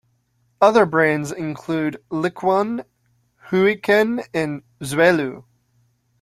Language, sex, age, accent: English, male, 19-29, United States English